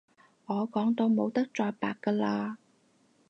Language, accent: Cantonese, 广州音